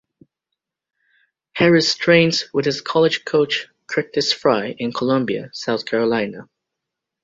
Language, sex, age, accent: English, male, under 19, England English